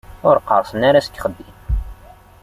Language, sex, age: Kabyle, male, 19-29